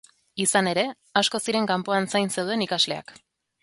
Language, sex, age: Basque, female, 30-39